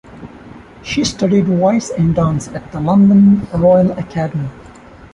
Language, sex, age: English, male, 19-29